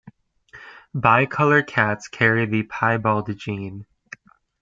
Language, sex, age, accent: English, male, 19-29, United States English